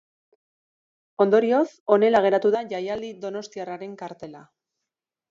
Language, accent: Basque, Erdialdekoa edo Nafarra (Gipuzkoa, Nafarroa)